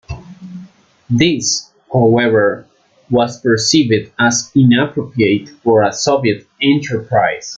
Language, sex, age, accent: English, male, 19-29, United States English